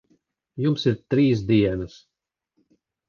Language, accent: Latvian, bez akcenta